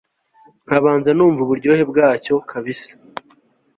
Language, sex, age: Kinyarwanda, male, 19-29